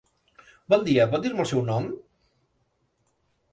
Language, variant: Catalan, Central